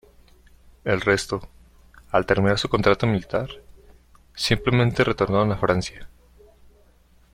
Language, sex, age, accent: Spanish, male, 19-29, México